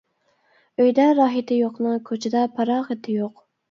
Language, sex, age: Uyghur, female, 19-29